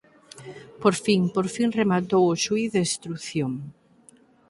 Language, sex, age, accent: Galician, female, 50-59, Normativo (estándar)